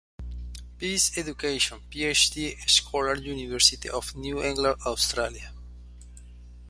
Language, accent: Spanish, Andino-Pacífico: Colombia, Perú, Ecuador, oeste de Bolivia y Venezuela andina